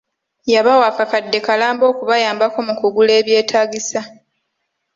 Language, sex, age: Ganda, female, 19-29